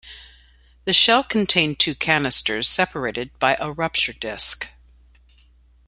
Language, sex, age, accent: English, female, 50-59, United States English